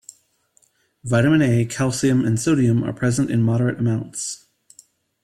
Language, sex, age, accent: English, male, 30-39, United States English